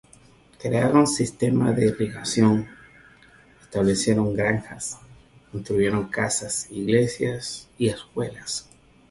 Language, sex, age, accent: Spanish, male, 40-49, Caribe: Cuba, Venezuela, Puerto Rico, República Dominicana, Panamá, Colombia caribeña, México caribeño, Costa del golfo de México